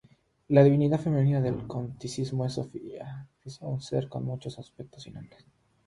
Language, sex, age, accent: Spanish, male, under 19, Andino-Pacífico: Colombia, Perú, Ecuador, oeste de Bolivia y Venezuela andina; Rioplatense: Argentina, Uruguay, este de Bolivia, Paraguay